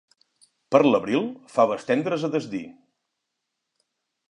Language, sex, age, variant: Catalan, male, 40-49, Nord-Occidental